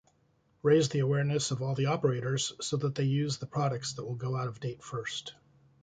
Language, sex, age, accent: English, male, 50-59, United States English